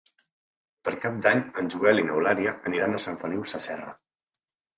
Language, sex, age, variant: Catalan, male, 19-29, Central